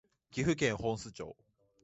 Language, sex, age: Japanese, male, under 19